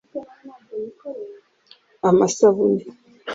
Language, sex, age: Kinyarwanda, female, 30-39